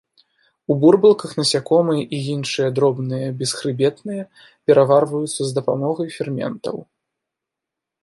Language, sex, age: Belarusian, male, 19-29